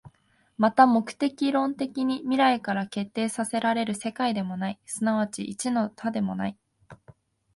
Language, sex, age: Japanese, female, 19-29